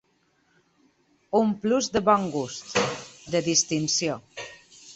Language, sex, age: Catalan, female, 30-39